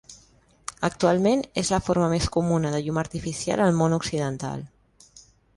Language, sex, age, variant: Catalan, female, 30-39, Central